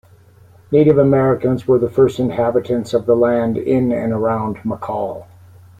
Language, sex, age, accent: English, male, 60-69, Canadian English